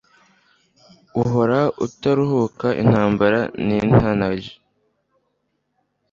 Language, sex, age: Kinyarwanda, male, under 19